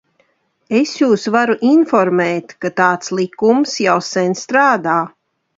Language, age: Latvian, 40-49